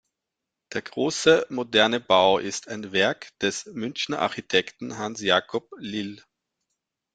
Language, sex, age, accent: German, male, 40-49, Österreichisches Deutsch